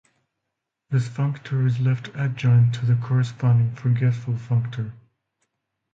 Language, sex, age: English, male, 40-49